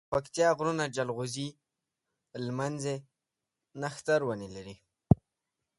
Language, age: Pashto, under 19